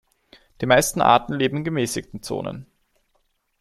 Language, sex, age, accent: German, male, 19-29, Österreichisches Deutsch